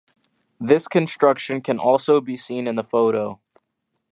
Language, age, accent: English, under 19, United States English